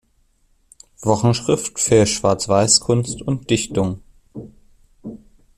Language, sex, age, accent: German, male, under 19, Deutschland Deutsch